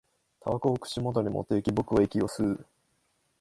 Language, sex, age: Japanese, male, 19-29